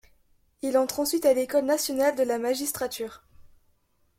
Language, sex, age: French, female, under 19